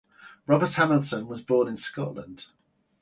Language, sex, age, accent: English, male, 40-49, England English